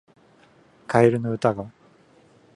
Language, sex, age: Japanese, male, 19-29